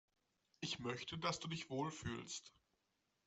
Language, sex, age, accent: German, male, 19-29, Deutschland Deutsch